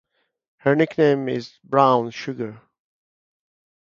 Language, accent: English, England English